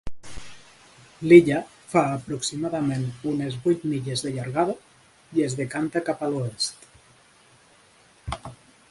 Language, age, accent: Catalan, 30-39, occidental